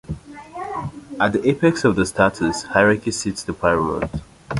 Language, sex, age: English, male, 19-29